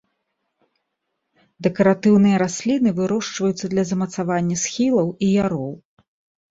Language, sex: Belarusian, female